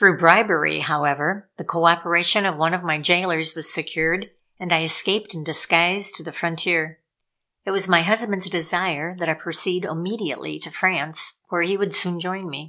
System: none